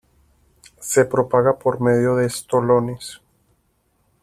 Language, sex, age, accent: Spanish, male, 19-29, Caribe: Cuba, Venezuela, Puerto Rico, República Dominicana, Panamá, Colombia caribeña, México caribeño, Costa del golfo de México